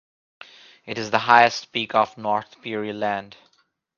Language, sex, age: English, male, 19-29